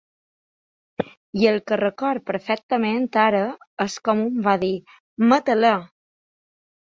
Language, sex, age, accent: Catalan, female, 30-39, mallorquí